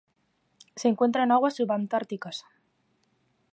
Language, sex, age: Spanish, female, under 19